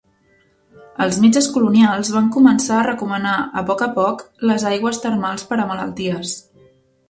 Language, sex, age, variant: Catalan, female, 19-29, Central